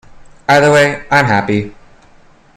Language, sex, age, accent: English, male, under 19, United States English